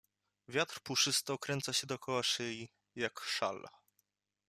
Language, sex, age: Polish, male, 19-29